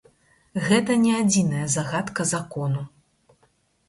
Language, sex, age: Belarusian, female, 30-39